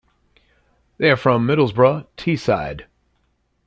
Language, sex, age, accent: English, male, 60-69, United States English